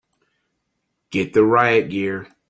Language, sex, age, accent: English, male, 30-39, United States English